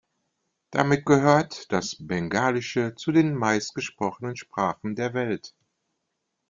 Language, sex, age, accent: German, male, 30-39, Deutschland Deutsch